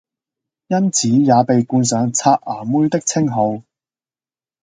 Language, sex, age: Cantonese, male, under 19